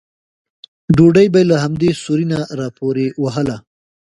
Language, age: Pashto, 19-29